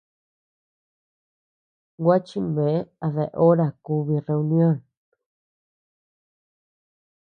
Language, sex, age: Tepeuxila Cuicatec, female, 19-29